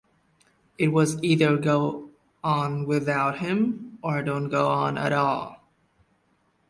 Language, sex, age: English, male, 19-29